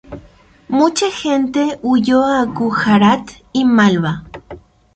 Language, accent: Spanish, México